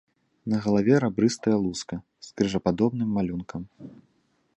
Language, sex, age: Belarusian, male, 19-29